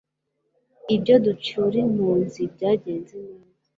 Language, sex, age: Kinyarwanda, female, 19-29